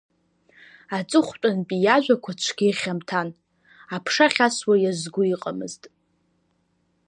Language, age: Abkhazian, under 19